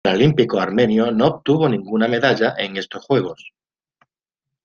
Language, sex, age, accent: Spanish, male, 40-49, España: Sur peninsular (Andalucia, Extremadura, Murcia)